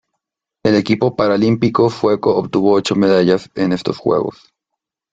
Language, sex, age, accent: Spanish, male, 30-39, México